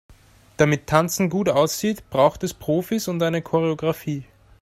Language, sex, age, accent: German, male, 19-29, Österreichisches Deutsch